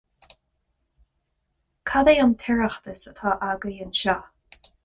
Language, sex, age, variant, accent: Irish, female, 30-39, Gaeilge Chonnacht, Cainteoir líofa, ní ó dhúchas